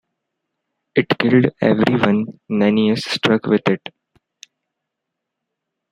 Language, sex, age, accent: English, male, 19-29, India and South Asia (India, Pakistan, Sri Lanka)